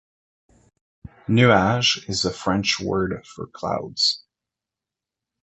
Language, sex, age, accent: English, male, 30-39, Canadian English